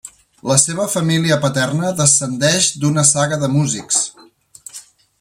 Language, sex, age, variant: Catalan, male, 50-59, Central